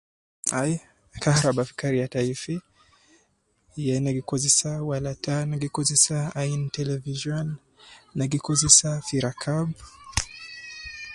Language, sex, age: Nubi, male, 19-29